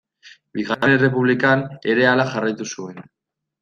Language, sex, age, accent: Basque, male, 19-29, Mendebalekoa (Araba, Bizkaia, Gipuzkoako mendebaleko herri batzuk)